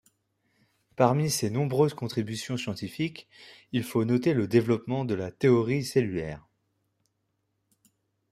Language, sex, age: French, male, 30-39